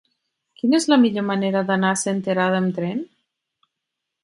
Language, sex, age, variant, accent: Catalan, female, 30-39, Nord-Occidental, Lleidatà